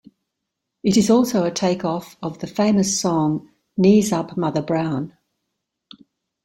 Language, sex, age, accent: English, female, 70-79, Australian English